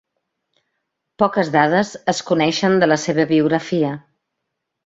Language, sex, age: Catalan, female, 40-49